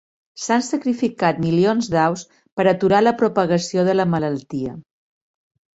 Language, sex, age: Catalan, female, 50-59